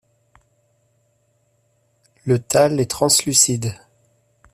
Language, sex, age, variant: French, male, 30-39, Français de métropole